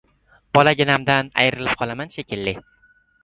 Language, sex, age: Uzbek, male, under 19